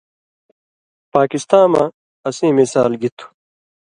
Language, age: Indus Kohistani, 30-39